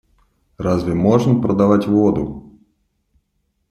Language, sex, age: Russian, male, 30-39